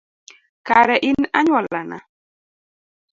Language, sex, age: Luo (Kenya and Tanzania), female, 30-39